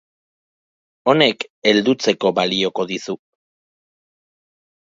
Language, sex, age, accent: Basque, male, 40-49, Batua